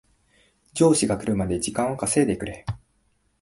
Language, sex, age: Japanese, male, 19-29